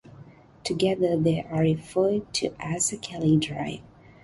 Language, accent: English, India and South Asia (India, Pakistan, Sri Lanka)